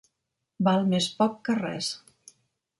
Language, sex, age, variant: Catalan, female, 50-59, Central